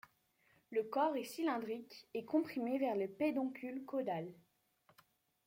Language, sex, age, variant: French, female, under 19, Français de métropole